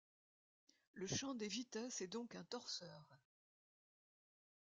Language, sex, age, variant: French, female, 70-79, Français de métropole